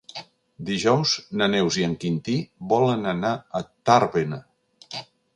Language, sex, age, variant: Catalan, male, 60-69, Central